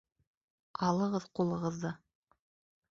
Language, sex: Bashkir, female